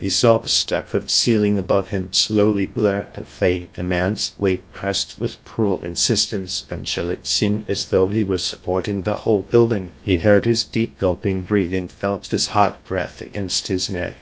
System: TTS, GlowTTS